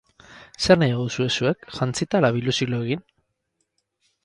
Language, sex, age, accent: Basque, male, 30-39, Mendebalekoa (Araba, Bizkaia, Gipuzkoako mendebaleko herri batzuk)